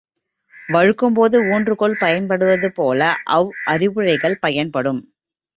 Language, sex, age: Tamil, female, 30-39